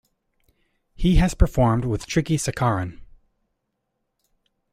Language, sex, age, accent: English, male, 30-39, United States English